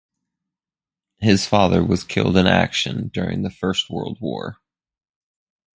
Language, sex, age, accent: English, male, 30-39, United States English